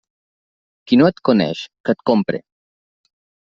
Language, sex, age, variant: Catalan, male, 30-39, Central